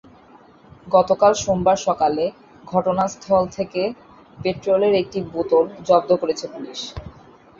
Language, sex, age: Bengali, female, 19-29